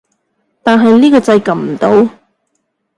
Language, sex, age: Cantonese, female, 30-39